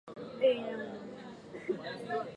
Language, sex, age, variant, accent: Catalan, female, under 19, Alacantí, valencià